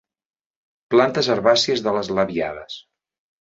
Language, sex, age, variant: Catalan, male, 30-39, Central